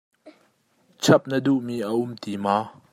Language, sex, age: Hakha Chin, male, 30-39